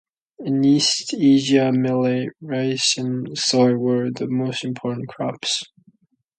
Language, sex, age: English, male, under 19